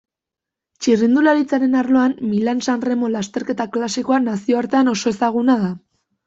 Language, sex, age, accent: Basque, female, under 19, Erdialdekoa edo Nafarra (Gipuzkoa, Nafarroa)